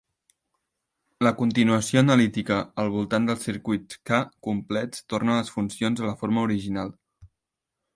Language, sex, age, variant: Catalan, male, 19-29, Central